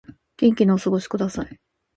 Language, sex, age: Japanese, female, 19-29